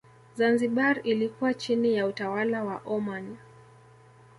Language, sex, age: Swahili, male, 30-39